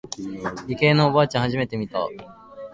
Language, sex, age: Japanese, male, 19-29